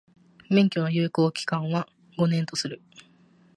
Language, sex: Japanese, female